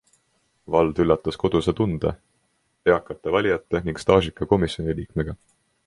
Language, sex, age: Estonian, male, 19-29